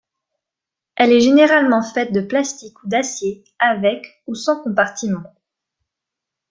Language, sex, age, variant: French, female, 19-29, Français de métropole